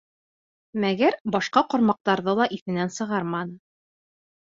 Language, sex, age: Bashkir, female, 30-39